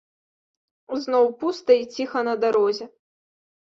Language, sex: Belarusian, female